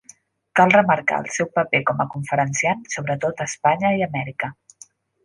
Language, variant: Catalan, Central